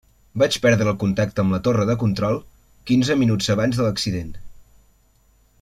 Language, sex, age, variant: Catalan, male, 19-29, Central